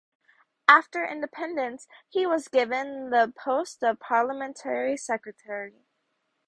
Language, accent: English, United States English